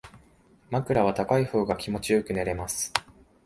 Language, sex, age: Japanese, male, 19-29